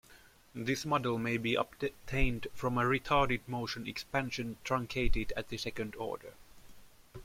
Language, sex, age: English, male, 19-29